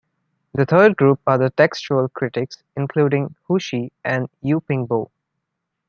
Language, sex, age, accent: English, male, 19-29, India and South Asia (India, Pakistan, Sri Lanka)